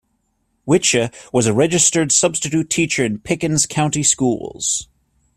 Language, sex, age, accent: English, male, 19-29, United States English